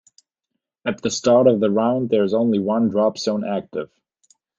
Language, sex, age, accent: English, male, 19-29, United States English